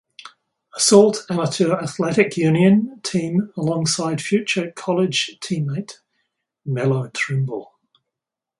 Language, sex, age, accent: English, male, 60-69, Australian English